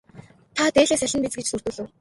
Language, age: Mongolian, 19-29